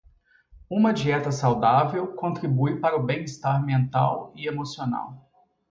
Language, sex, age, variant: Portuguese, male, 30-39, Portuguese (Brasil)